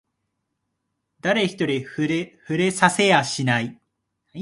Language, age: Japanese, 19-29